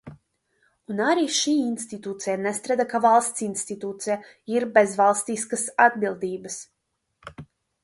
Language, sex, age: Latvian, female, 19-29